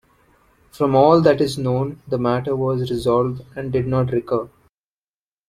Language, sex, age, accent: English, male, 19-29, India and South Asia (India, Pakistan, Sri Lanka)